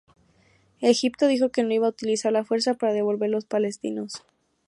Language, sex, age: Spanish, female, 19-29